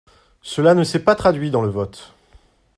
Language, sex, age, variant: French, male, 40-49, Français de métropole